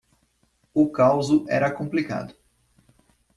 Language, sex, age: Portuguese, male, 19-29